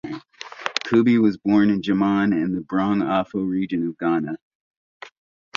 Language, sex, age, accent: English, male, 30-39, United States English